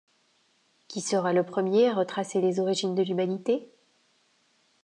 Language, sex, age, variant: French, female, 50-59, Français de métropole